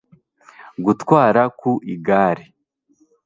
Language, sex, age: Kinyarwanda, male, 19-29